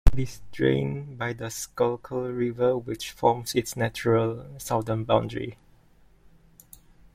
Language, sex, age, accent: English, male, 19-29, Malaysian English